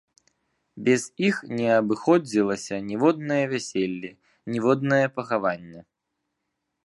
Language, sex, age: Belarusian, male, 19-29